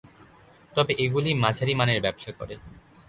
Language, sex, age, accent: Bengali, male, under 19, Bangladeshi